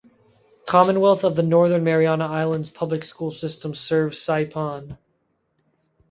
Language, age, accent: English, under 19, United States English